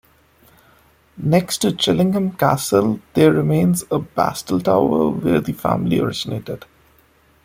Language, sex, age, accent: English, male, 30-39, India and South Asia (India, Pakistan, Sri Lanka)